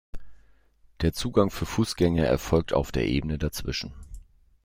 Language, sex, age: German, male, 50-59